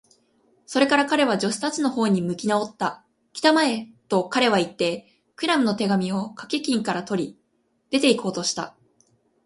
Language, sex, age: Japanese, female, 19-29